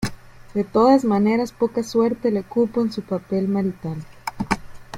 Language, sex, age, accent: Spanish, female, 19-29, México